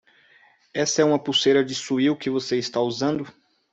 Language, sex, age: Portuguese, male, 19-29